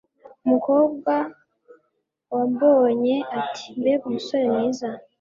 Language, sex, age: Kinyarwanda, female, 19-29